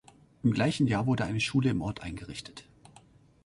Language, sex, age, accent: German, male, 30-39, Deutschland Deutsch